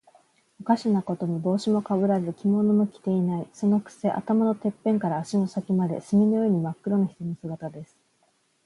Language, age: Japanese, 30-39